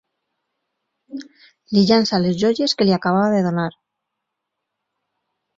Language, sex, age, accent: Catalan, female, 40-49, valencià